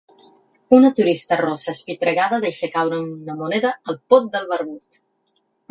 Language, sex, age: Catalan, female, 50-59